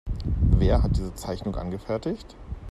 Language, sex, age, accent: German, male, 40-49, Deutschland Deutsch